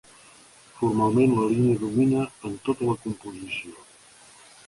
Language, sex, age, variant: Catalan, male, 70-79, Central